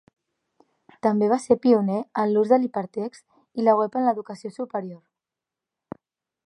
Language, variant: Catalan, Central